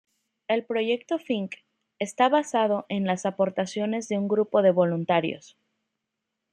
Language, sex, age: Spanish, female, 19-29